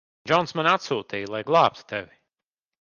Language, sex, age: Latvian, male, 30-39